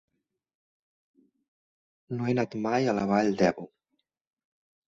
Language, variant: Catalan, Central